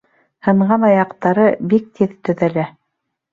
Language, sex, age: Bashkir, female, 40-49